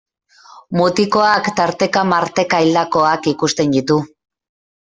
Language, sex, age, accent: Basque, female, 30-39, Mendebalekoa (Araba, Bizkaia, Gipuzkoako mendebaleko herri batzuk)